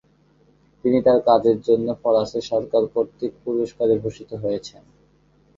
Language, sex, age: Bengali, male, 19-29